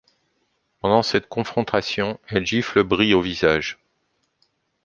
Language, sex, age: French, male, 50-59